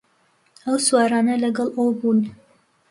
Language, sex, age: Central Kurdish, female, 19-29